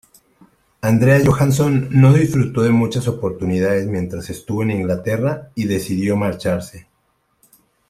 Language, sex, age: Spanish, male, 30-39